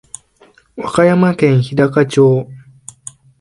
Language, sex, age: Japanese, male, 19-29